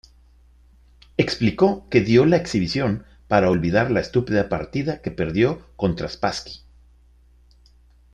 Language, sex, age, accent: Spanish, male, 50-59, México